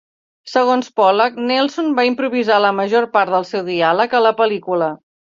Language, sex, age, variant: Catalan, female, 60-69, Central